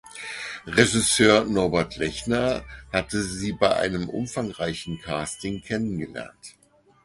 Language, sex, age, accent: German, male, 50-59, Deutschland Deutsch